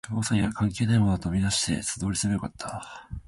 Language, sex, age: Japanese, male, 19-29